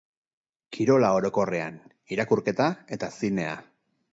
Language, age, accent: Basque, 40-49, Erdialdekoa edo Nafarra (Gipuzkoa, Nafarroa)